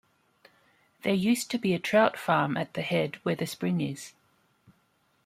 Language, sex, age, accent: English, female, 30-39, Australian English